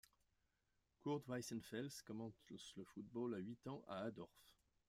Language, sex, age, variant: French, male, 50-59, Français de métropole